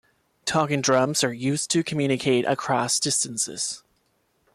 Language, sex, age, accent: English, male, 19-29, United States English